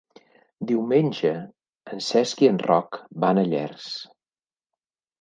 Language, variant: Catalan, Central